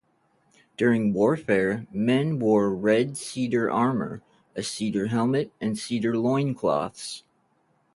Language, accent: English, United States English